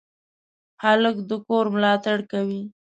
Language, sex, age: Pashto, female, 19-29